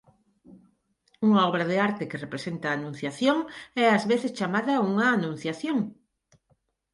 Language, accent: Galician, Neofalante